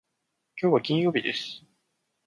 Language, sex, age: Japanese, male, 30-39